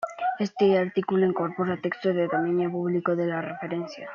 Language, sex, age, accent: Spanish, male, under 19, España: Norte peninsular (Asturias, Castilla y León, Cantabria, País Vasco, Navarra, Aragón, La Rioja, Guadalajara, Cuenca)